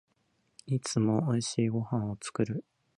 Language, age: Japanese, 19-29